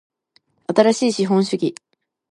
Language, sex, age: Japanese, female, 19-29